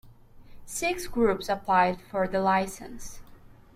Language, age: English, 19-29